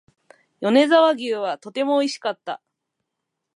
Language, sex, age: Japanese, female, 19-29